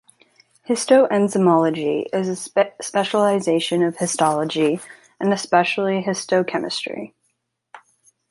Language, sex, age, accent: English, female, 19-29, United States English